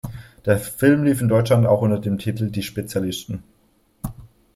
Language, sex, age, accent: German, male, 19-29, Deutschland Deutsch